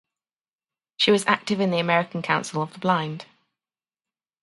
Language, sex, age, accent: English, female, 30-39, England English